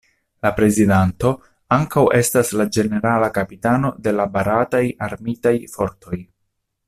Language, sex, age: Esperanto, male, 30-39